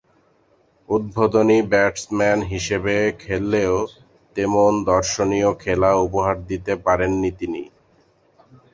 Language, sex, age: Bengali, male, 30-39